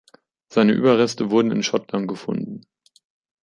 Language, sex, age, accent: German, male, 30-39, Deutschland Deutsch